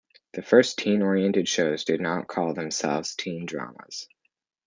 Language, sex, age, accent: English, male, under 19, Canadian English